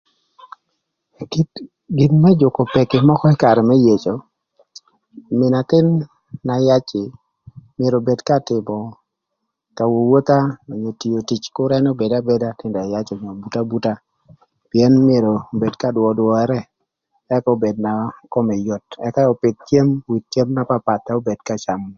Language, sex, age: Thur, male, 40-49